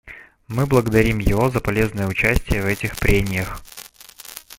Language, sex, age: Russian, male, 19-29